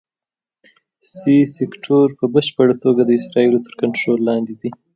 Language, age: Pashto, 19-29